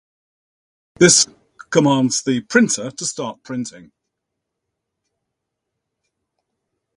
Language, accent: English, England English